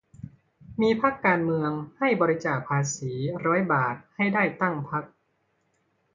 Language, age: Thai, 30-39